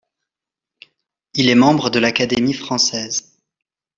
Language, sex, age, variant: French, male, 30-39, Français de métropole